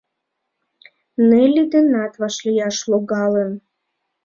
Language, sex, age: Mari, female, 19-29